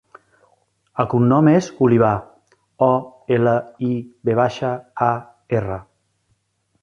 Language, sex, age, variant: Catalan, male, 40-49, Central